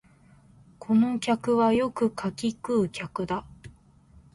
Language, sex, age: Japanese, female, 19-29